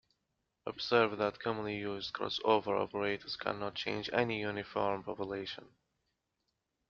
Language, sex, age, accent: English, male, 19-29, United States English